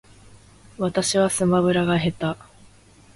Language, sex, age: Japanese, female, 19-29